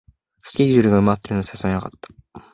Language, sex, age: Japanese, male, 19-29